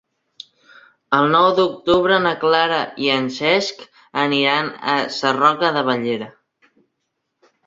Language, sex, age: Catalan, female, under 19